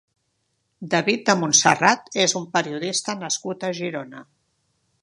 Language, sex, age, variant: Catalan, female, 70-79, Central